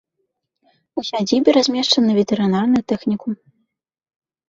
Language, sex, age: Belarusian, female, under 19